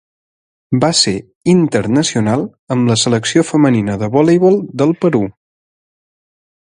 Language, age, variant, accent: Catalan, 30-39, Central, central; Garrotxi